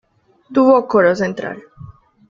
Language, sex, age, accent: Spanish, female, under 19, América central